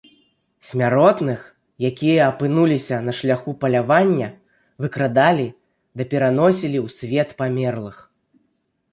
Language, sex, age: Belarusian, male, 19-29